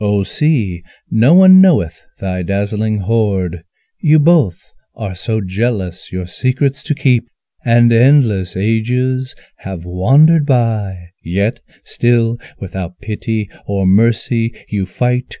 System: none